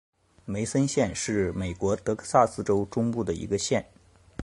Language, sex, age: Chinese, male, 30-39